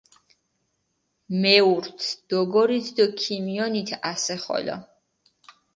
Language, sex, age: Mingrelian, female, 19-29